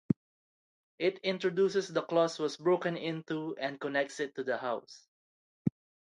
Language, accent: English, Filipino